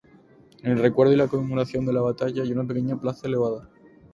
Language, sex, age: Spanish, male, 19-29